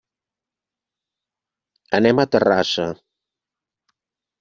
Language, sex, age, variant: Catalan, male, 50-59, Central